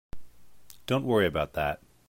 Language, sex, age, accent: English, male, 30-39, United States English